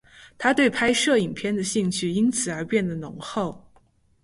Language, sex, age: Chinese, female, 19-29